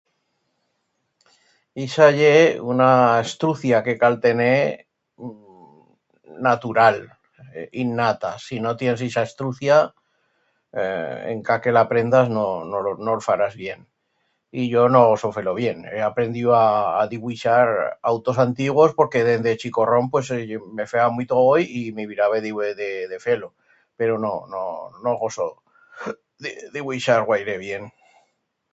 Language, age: Aragonese, 60-69